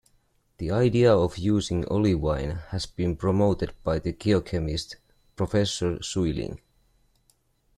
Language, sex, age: English, male, 30-39